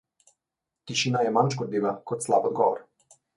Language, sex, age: Slovenian, male, 19-29